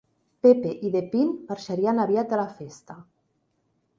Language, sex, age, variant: Catalan, female, 40-49, Central